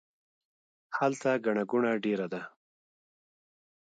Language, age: Pashto, 30-39